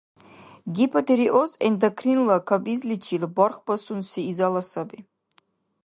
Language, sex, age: Dargwa, female, 19-29